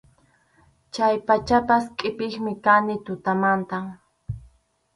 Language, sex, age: Arequipa-La Unión Quechua, female, under 19